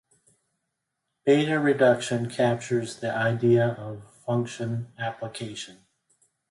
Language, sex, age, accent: English, male, 50-59, United States English